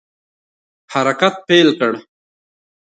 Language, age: Pashto, 19-29